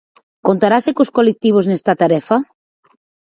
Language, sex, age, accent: Galician, female, 30-39, Atlántico (seseo e gheada)